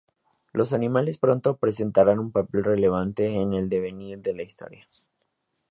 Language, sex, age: Spanish, male, 19-29